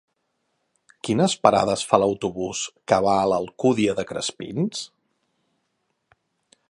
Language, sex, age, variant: Catalan, male, 40-49, Central